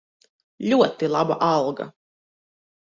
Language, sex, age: Latvian, female, 40-49